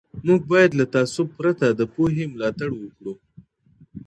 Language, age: Pashto, 30-39